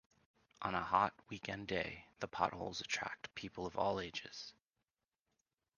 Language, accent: English, United States English